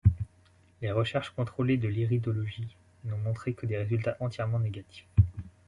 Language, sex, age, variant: French, male, 19-29, Français de métropole